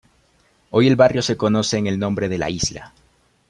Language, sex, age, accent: Spanish, male, under 19, Andino-Pacífico: Colombia, Perú, Ecuador, oeste de Bolivia y Venezuela andina